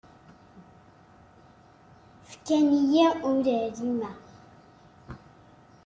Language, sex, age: Kabyle, female, under 19